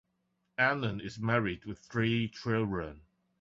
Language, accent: English, Hong Kong English